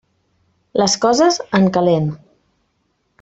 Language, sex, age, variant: Catalan, female, 30-39, Central